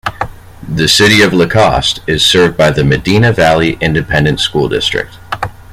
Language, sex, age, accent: English, male, 30-39, United States English